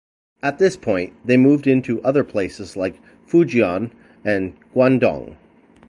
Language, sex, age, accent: English, male, 40-49, Canadian English